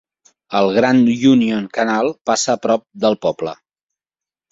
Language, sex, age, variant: Catalan, male, 50-59, Central